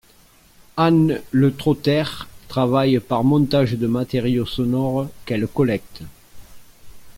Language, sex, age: French, male, 60-69